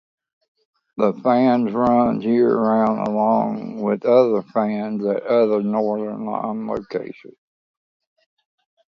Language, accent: English, United States English